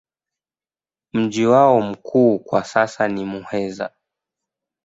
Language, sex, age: Swahili, male, 19-29